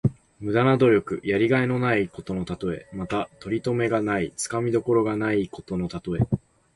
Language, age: Japanese, under 19